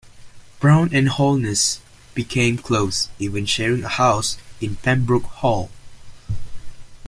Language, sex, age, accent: English, male, 19-29, Malaysian English